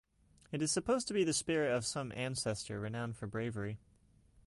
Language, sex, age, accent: English, male, 19-29, United States English